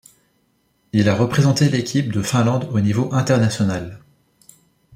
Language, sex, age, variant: French, male, 19-29, Français de métropole